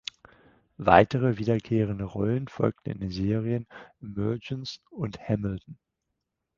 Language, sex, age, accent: German, male, 30-39, Deutschland Deutsch